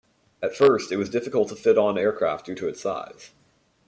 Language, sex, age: English, male, under 19